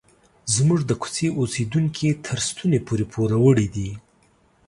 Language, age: Pashto, 30-39